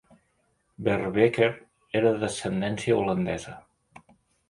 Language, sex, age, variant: Catalan, male, 50-59, Central